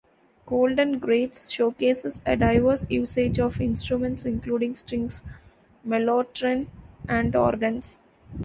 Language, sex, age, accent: English, female, 19-29, India and South Asia (India, Pakistan, Sri Lanka)